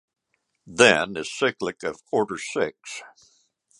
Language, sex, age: English, male, 70-79